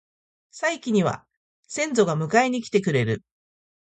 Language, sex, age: Japanese, female, 40-49